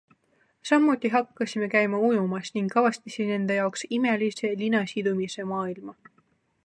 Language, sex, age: Estonian, female, 19-29